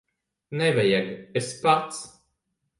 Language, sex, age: Latvian, male, 30-39